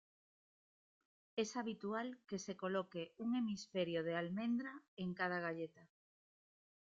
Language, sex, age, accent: Spanish, female, 30-39, España: Norte peninsular (Asturias, Castilla y León, Cantabria, País Vasco, Navarra, Aragón, La Rioja, Guadalajara, Cuenca)